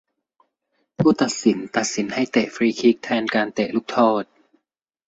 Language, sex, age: Thai, male, 19-29